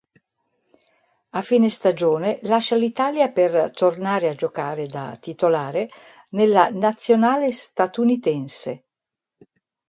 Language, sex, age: Italian, female, 60-69